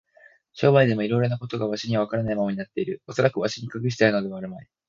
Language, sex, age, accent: Japanese, male, 19-29, 標準語; 東京